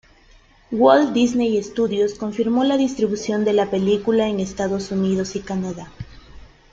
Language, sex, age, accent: Spanish, female, 30-39, Andino-Pacífico: Colombia, Perú, Ecuador, oeste de Bolivia y Venezuela andina